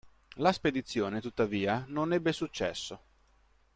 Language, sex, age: Italian, male, 40-49